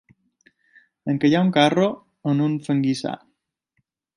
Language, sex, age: Catalan, male, 30-39